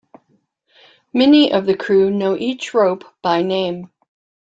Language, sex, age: English, female, 60-69